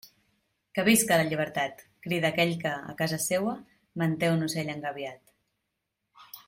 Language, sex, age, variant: Catalan, female, 30-39, Central